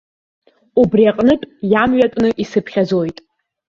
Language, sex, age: Abkhazian, female, under 19